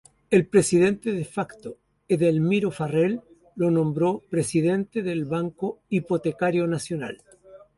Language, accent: Spanish, Chileno: Chile, Cuyo